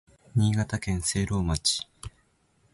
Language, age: Japanese, 19-29